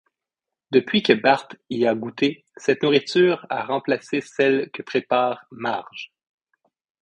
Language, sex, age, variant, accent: French, male, 30-39, Français d'Amérique du Nord, Français du Canada